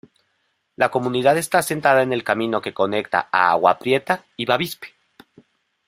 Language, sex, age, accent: Spanish, male, 30-39, México